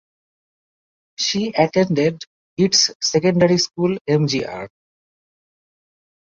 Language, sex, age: English, male, 19-29